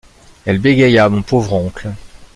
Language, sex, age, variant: French, male, 50-59, Français de métropole